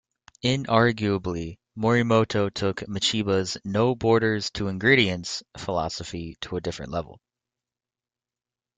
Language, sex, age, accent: English, male, 19-29, United States English